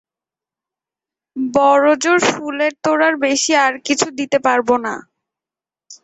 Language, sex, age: Bengali, female, 19-29